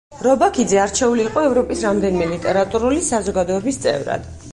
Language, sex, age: Georgian, female, 40-49